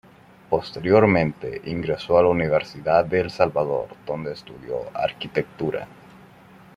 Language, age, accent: Spanish, 19-29, América central